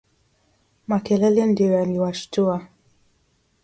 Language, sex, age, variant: Swahili, female, 19-29, Kiswahili cha Bara ya Kenya